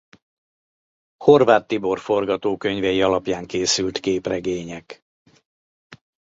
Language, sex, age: Hungarian, male, 60-69